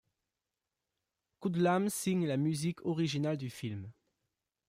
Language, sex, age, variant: French, male, under 19, Français de métropole